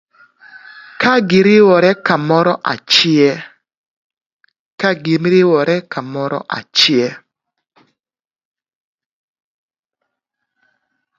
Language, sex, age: Luo (Kenya and Tanzania), female, 40-49